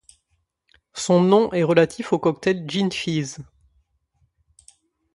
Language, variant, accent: French, Français d'Europe, Français du sud de la France